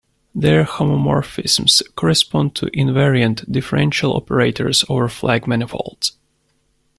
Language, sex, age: English, male, 19-29